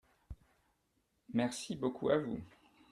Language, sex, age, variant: French, male, 30-39, Français de métropole